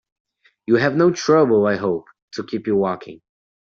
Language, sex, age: English, male, under 19